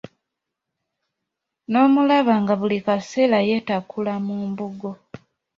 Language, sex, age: Ganda, female, 19-29